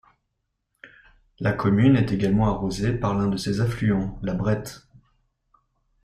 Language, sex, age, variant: French, male, 30-39, Français de métropole